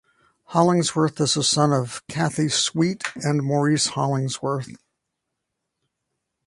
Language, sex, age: English, male, 60-69